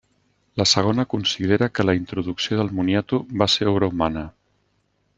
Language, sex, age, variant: Catalan, male, 60-69, Central